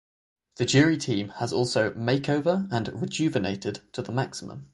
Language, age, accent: English, 19-29, England English; Northern English